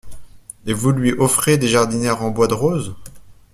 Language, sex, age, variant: French, male, 19-29, Français de métropole